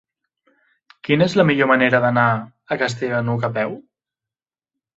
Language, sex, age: Catalan, male, 30-39